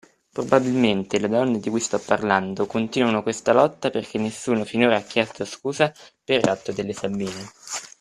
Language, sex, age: Italian, male, 19-29